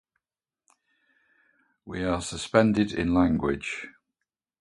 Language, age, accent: English, 60-69, England English